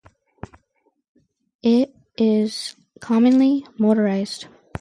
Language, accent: English, United States English